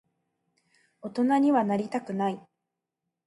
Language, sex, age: Japanese, female, 30-39